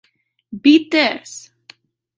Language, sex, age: English, female, under 19